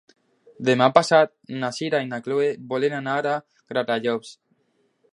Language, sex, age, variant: Catalan, male, under 19, Alacantí